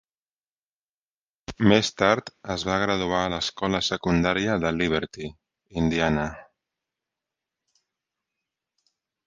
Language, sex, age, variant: Catalan, male, 30-39, Central